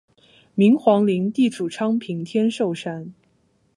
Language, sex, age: Chinese, female, 19-29